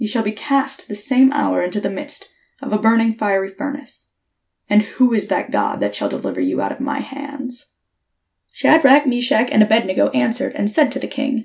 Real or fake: real